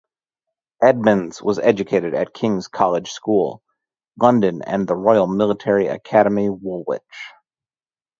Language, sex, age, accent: English, male, 30-39, United States English